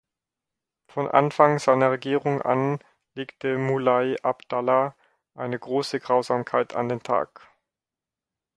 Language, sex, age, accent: German, male, 19-29, Deutschland Deutsch; Schweizerdeutsch